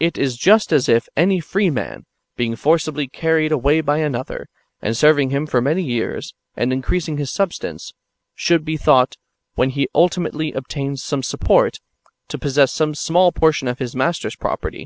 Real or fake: real